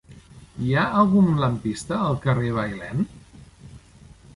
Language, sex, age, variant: Catalan, male, 50-59, Central